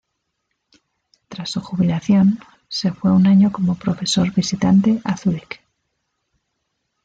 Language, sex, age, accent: Spanish, female, 40-49, España: Norte peninsular (Asturias, Castilla y León, Cantabria, País Vasco, Navarra, Aragón, La Rioja, Guadalajara, Cuenca)